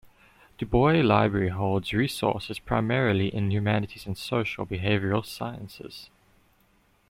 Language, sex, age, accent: English, male, 19-29, Southern African (South Africa, Zimbabwe, Namibia)